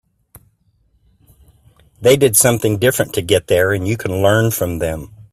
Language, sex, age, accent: English, male, 50-59, United States English